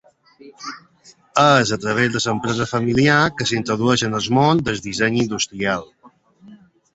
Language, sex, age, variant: Catalan, male, 40-49, Balear